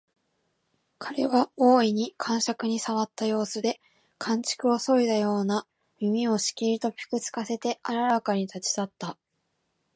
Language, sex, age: Japanese, female, 19-29